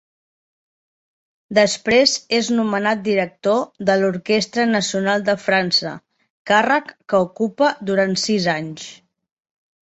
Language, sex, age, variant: Catalan, female, 30-39, Septentrional